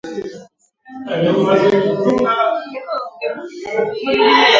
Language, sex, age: Swahili, female, 19-29